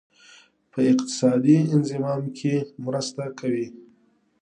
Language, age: Pashto, 30-39